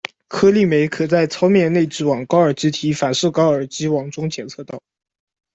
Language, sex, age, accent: Chinese, male, 19-29, 出生地：浙江省